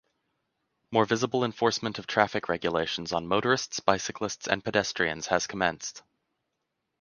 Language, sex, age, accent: English, male, 19-29, United States English